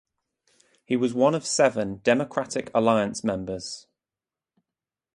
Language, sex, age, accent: English, male, 19-29, England English